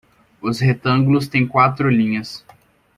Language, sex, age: Portuguese, male, under 19